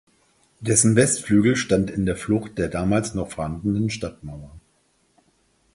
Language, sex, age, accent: German, male, 50-59, Deutschland Deutsch